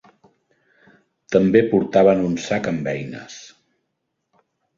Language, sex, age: Catalan, male, 50-59